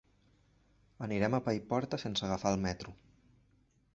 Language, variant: Catalan, Central